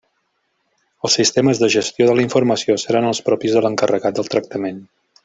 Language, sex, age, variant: Catalan, male, 40-49, Central